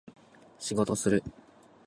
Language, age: Japanese, 19-29